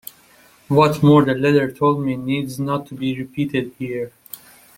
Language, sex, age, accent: English, male, 19-29, United States English